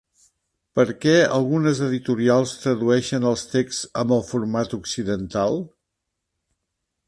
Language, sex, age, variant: Catalan, male, 70-79, Central